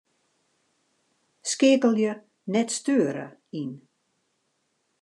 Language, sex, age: Western Frisian, female, 50-59